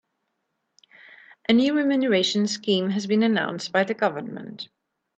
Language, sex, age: English, female, 40-49